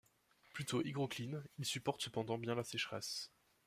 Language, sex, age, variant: French, male, 19-29, Français de métropole